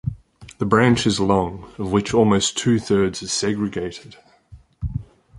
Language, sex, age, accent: English, male, 30-39, Australian English